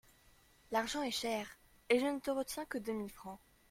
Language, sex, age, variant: French, female, under 19, Français de métropole